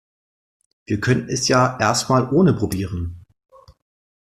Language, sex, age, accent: German, male, 40-49, Deutschland Deutsch